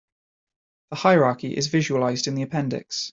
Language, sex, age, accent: English, male, 19-29, Welsh English